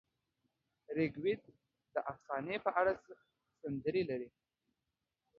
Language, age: Pashto, under 19